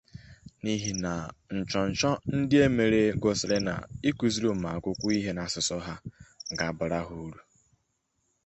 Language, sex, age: Igbo, male, 19-29